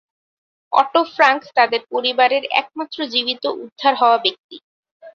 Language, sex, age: Bengali, female, 19-29